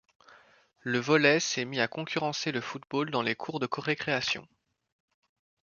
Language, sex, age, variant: French, male, 30-39, Français de métropole